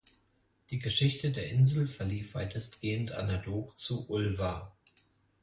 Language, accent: German, Deutschland Deutsch